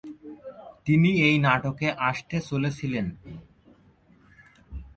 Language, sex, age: Bengali, male, 19-29